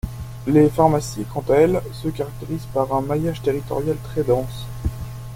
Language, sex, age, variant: French, male, 19-29, Français de métropole